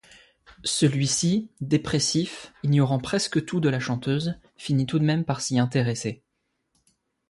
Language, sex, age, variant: French, male, 19-29, Français de métropole